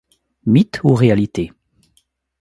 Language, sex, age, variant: French, male, 40-49, Français de métropole